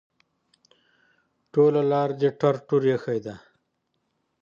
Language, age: Pashto, 40-49